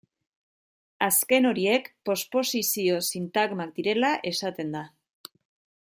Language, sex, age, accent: Basque, female, 40-49, Mendebalekoa (Araba, Bizkaia, Gipuzkoako mendebaleko herri batzuk)